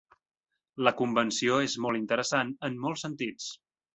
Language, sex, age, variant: Catalan, male, 19-29, Central